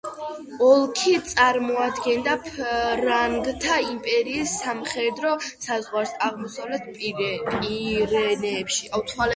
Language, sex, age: Georgian, female, under 19